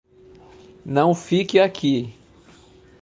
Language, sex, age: Portuguese, male, 40-49